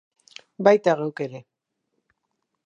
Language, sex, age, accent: Basque, female, 60-69, Mendebalekoa (Araba, Bizkaia, Gipuzkoako mendebaleko herri batzuk)